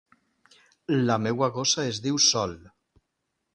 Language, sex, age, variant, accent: Catalan, male, 50-59, Valencià central, valencià